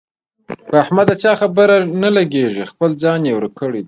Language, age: Pashto, 19-29